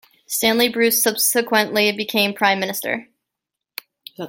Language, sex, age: English, female, 19-29